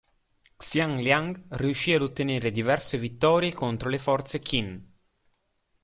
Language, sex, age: Italian, male, under 19